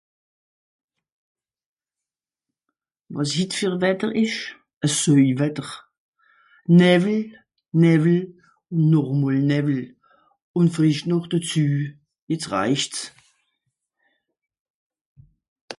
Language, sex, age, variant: Swiss German, female, 60-69, Nordniederàlemmànisch (Rishoffe, Zàwere, Bùsswìller, Hawenau, Brüemt, Stroossbùri, Molse, Dàmbàch, Schlettstàtt, Pfàlzbùri usw.)